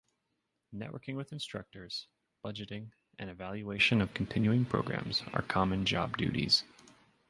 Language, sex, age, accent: English, male, 30-39, United States English